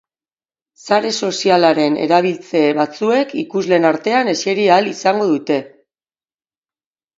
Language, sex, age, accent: Basque, female, 40-49, Mendebalekoa (Araba, Bizkaia, Gipuzkoako mendebaleko herri batzuk)